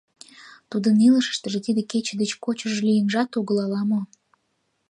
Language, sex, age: Mari, female, under 19